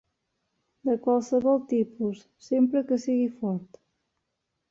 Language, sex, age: Catalan, female, 40-49